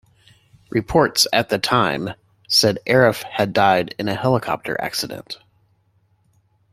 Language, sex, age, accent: English, male, 50-59, United States English